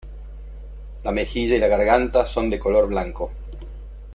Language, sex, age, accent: Spanish, male, 50-59, Rioplatense: Argentina, Uruguay, este de Bolivia, Paraguay